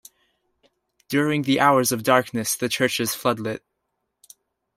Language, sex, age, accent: English, male, 19-29, Canadian English